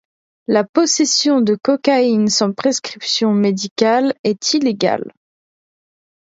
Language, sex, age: French, female, 19-29